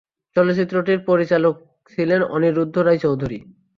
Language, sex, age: Bengali, male, 19-29